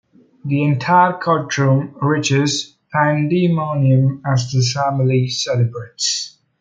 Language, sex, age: English, male, under 19